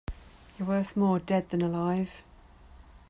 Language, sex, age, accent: English, female, 40-49, England English